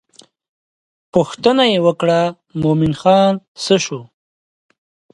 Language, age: Pashto, 19-29